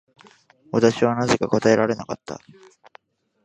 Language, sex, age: Japanese, male, 19-29